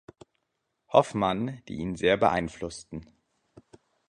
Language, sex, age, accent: German, male, 19-29, Deutschland Deutsch